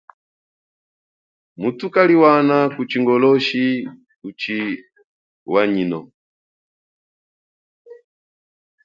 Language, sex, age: Chokwe, male, 40-49